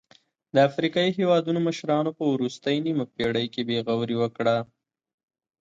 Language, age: Pashto, 19-29